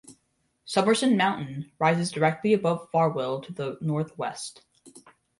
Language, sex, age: English, male, under 19